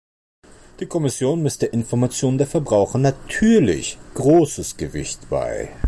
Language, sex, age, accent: German, male, 40-49, Deutschland Deutsch